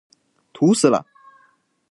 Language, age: Chinese, under 19